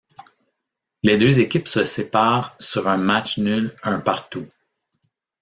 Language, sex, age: French, male, 50-59